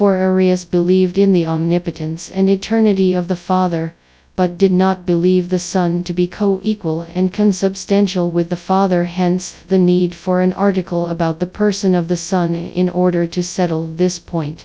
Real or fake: fake